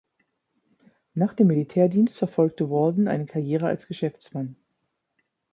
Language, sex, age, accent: German, female, 50-59, Deutschland Deutsch